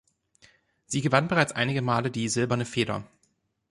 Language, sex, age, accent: German, male, 30-39, Deutschland Deutsch